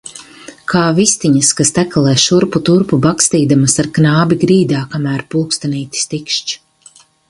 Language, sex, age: Latvian, female, 50-59